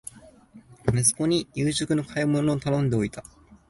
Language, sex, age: Japanese, male, 19-29